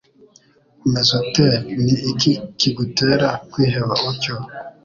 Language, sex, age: Kinyarwanda, male, 19-29